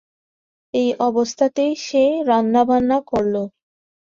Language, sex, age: Bengali, female, 19-29